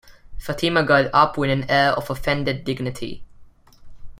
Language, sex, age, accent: English, male, under 19, England English